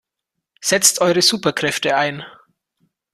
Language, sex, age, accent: German, male, 30-39, Deutschland Deutsch